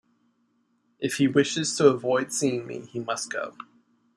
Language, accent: English, United States English